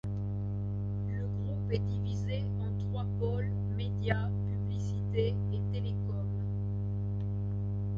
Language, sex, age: French, female, 60-69